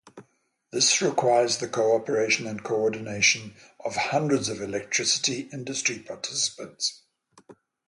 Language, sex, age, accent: English, male, 70-79, England English; Southern African (South Africa, Zimbabwe, Namibia)